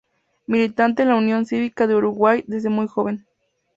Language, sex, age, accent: Spanish, female, under 19, México